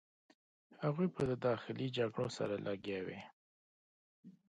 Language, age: Pashto, 30-39